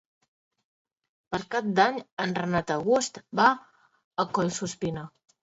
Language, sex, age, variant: Catalan, female, 40-49, Central